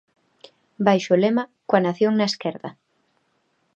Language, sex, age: Galician, female, 30-39